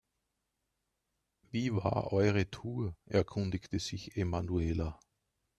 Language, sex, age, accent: German, male, 40-49, Österreichisches Deutsch